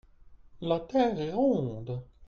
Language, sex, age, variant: French, male, 30-39, Français de métropole